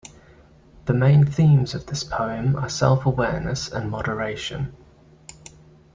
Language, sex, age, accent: English, male, 19-29, England English